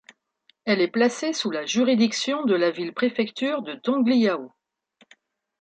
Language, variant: French, Français de métropole